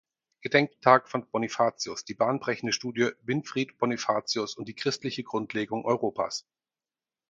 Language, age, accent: German, 40-49, Deutschland Deutsch